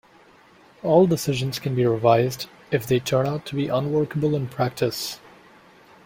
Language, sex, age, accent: English, male, 19-29, United States English